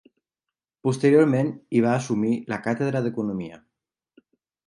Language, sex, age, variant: Catalan, male, 30-39, Central